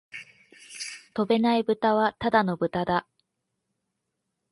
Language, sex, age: Japanese, female, 19-29